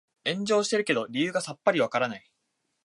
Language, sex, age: Japanese, male, 19-29